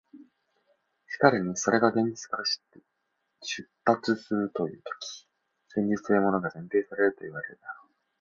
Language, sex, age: Japanese, male, 19-29